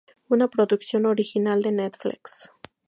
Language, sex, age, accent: Spanish, female, 30-39, México